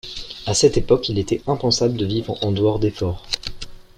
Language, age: French, under 19